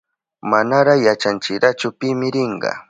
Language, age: Southern Pastaza Quechua, 30-39